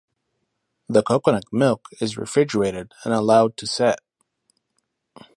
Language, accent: English, United States English